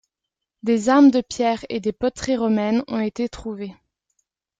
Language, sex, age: French, female, 19-29